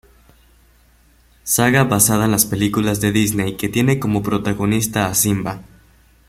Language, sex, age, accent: Spanish, male, under 19, Caribe: Cuba, Venezuela, Puerto Rico, República Dominicana, Panamá, Colombia caribeña, México caribeño, Costa del golfo de México